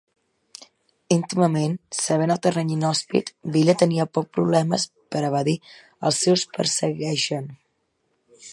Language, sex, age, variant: Catalan, female, 19-29, Central